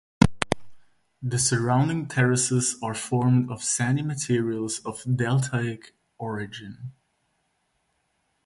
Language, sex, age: English, male, 19-29